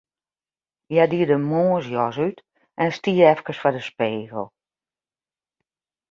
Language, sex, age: Western Frisian, female, 50-59